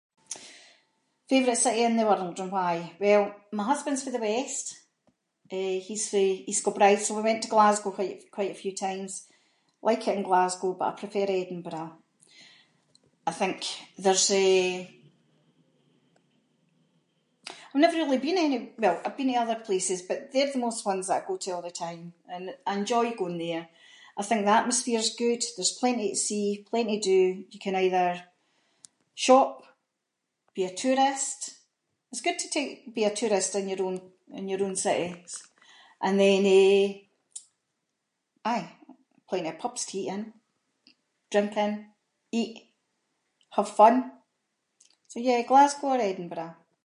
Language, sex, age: Scots, female, 50-59